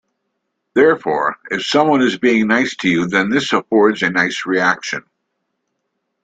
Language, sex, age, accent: English, male, 60-69, United States English